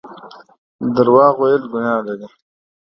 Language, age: Pashto, 19-29